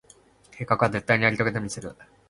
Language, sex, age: Japanese, male, 19-29